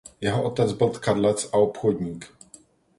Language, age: Czech, 40-49